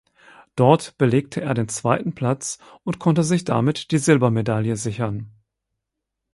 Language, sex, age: German, male, 50-59